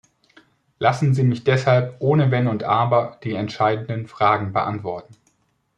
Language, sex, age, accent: German, male, 40-49, Deutschland Deutsch